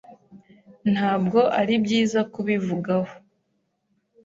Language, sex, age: Kinyarwanda, female, 19-29